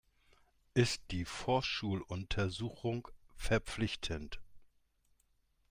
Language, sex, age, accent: German, male, 50-59, Deutschland Deutsch